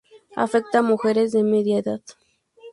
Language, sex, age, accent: Spanish, female, 19-29, México